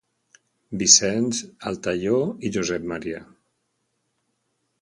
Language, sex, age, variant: Catalan, male, 60-69, Valencià central